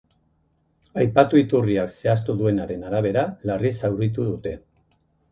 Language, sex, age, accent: Basque, male, 50-59, Erdialdekoa edo Nafarra (Gipuzkoa, Nafarroa)